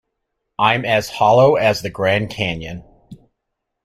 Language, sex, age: English, male, 40-49